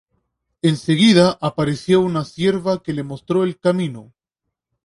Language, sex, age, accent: Spanish, male, 19-29, Chileno: Chile, Cuyo